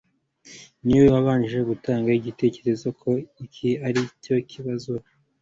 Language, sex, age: Kinyarwanda, male, 19-29